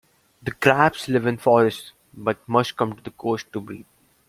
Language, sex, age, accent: English, male, under 19, India and South Asia (India, Pakistan, Sri Lanka)